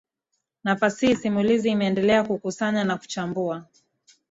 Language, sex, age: Swahili, female, 19-29